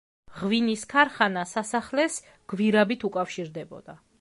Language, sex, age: Georgian, female, 30-39